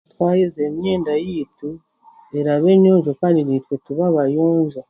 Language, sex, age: Chiga, female, 40-49